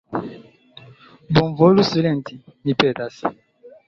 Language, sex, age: Esperanto, male, 19-29